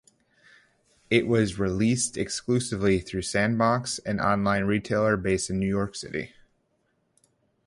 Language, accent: English, United States English